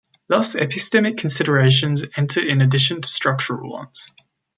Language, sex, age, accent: English, male, under 19, Australian English